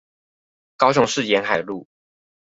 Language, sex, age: Chinese, male, 19-29